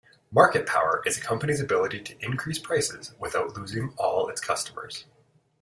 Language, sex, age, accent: English, male, 30-39, Canadian English